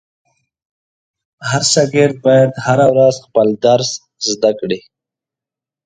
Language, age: Pashto, 19-29